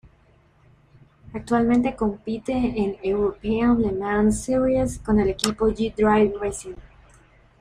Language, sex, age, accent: Spanish, female, 19-29, América central